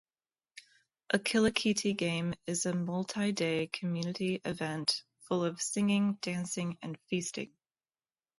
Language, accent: English, United States English